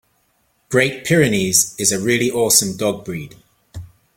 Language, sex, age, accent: English, male, 40-49, England English